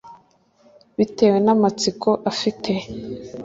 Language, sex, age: Kinyarwanda, female, 19-29